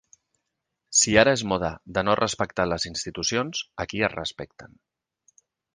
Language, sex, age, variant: Catalan, male, 50-59, Central